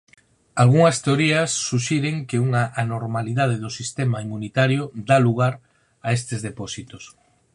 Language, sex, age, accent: Galician, male, 40-49, Normativo (estándar)